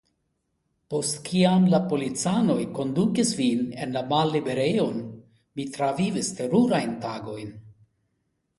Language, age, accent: Esperanto, 60-69, Internacia